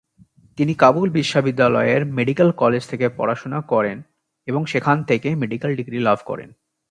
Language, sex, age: Bengali, male, 19-29